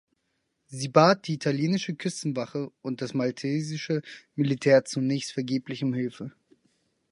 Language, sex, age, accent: German, male, 19-29, Deutschland Deutsch